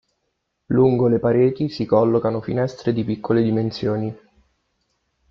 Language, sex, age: Italian, male, 19-29